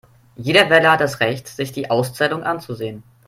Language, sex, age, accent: German, male, under 19, Deutschland Deutsch